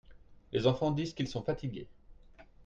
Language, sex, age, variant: French, male, 30-39, Français de métropole